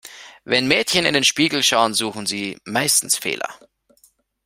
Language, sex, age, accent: German, male, 30-39, Österreichisches Deutsch